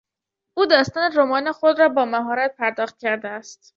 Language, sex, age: Persian, female, under 19